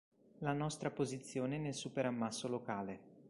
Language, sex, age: Italian, male, 19-29